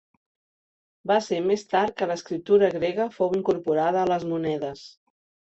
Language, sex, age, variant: Catalan, female, 50-59, Central